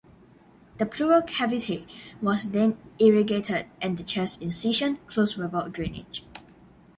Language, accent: English, Singaporean English